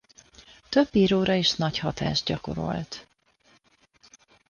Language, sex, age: Hungarian, female, 30-39